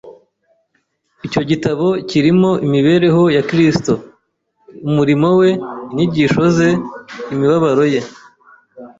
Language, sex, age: Kinyarwanda, male, 30-39